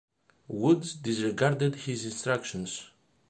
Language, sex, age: English, male, 40-49